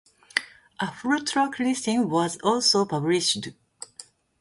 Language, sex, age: English, female, 50-59